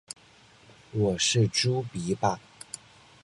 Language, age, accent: Chinese, 19-29, 出生地：四川省